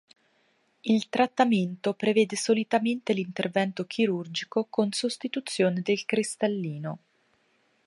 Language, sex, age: Italian, female, 19-29